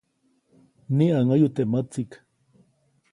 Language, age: Copainalá Zoque, 40-49